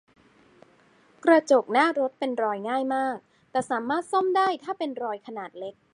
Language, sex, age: Thai, female, 19-29